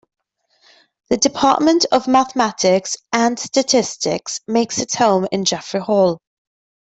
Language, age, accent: English, 30-39, England English